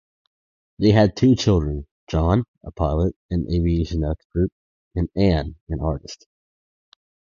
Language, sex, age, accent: English, male, under 19, United States English